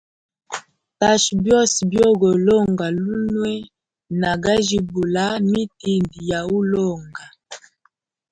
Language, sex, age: Hemba, female, 30-39